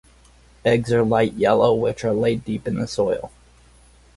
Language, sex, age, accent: English, male, 30-39, United States English